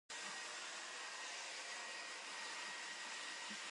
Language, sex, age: Min Nan Chinese, female, 19-29